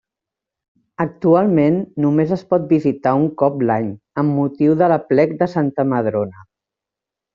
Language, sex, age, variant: Catalan, female, 50-59, Central